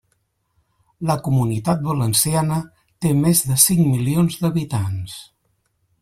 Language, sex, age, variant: Catalan, male, 40-49, Central